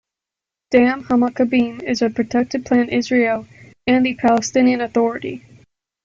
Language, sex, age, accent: English, female, under 19, United States English